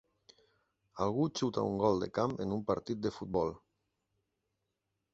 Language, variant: Catalan, Nord-Occidental